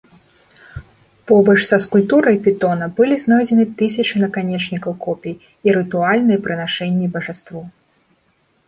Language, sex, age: Belarusian, female, 19-29